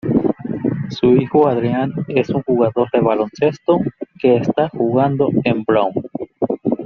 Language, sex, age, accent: Spanish, male, 19-29, México